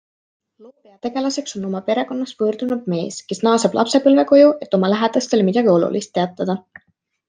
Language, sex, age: Estonian, female, 19-29